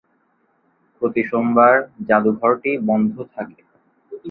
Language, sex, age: Bengali, male, 19-29